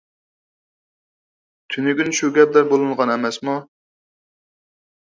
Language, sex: Uyghur, male